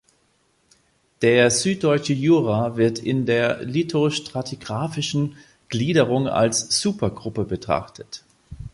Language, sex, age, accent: German, male, 40-49, Deutschland Deutsch